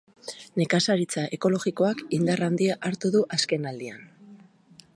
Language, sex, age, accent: Basque, female, 40-49, Mendebalekoa (Araba, Bizkaia, Gipuzkoako mendebaleko herri batzuk)